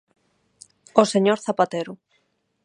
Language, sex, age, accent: Galician, female, 30-39, Normativo (estándar); Neofalante